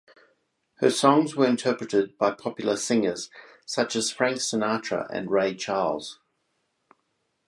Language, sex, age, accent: English, male, 50-59, Australian English